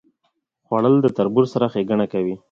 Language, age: Pashto, 30-39